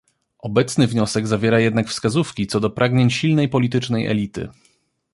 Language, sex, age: Polish, male, 30-39